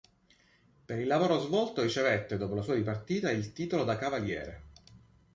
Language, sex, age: Italian, male, 40-49